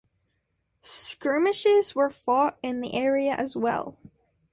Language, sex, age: English, female, under 19